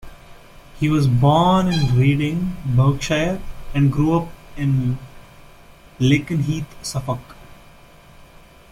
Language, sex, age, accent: English, male, 19-29, India and South Asia (India, Pakistan, Sri Lanka)